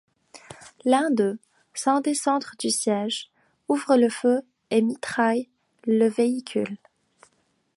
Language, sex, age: French, female, 19-29